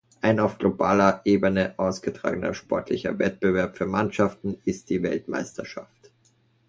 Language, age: German, 30-39